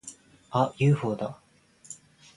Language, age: Japanese, 19-29